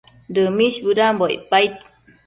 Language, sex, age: Matsés, female, 30-39